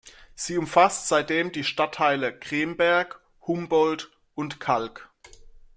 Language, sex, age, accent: German, male, 19-29, Deutschland Deutsch